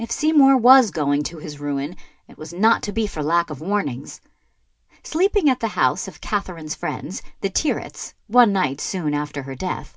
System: none